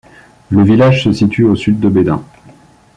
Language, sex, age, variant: French, male, 30-39, Français de métropole